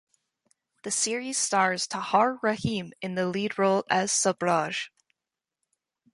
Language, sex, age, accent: English, female, 19-29, Canadian English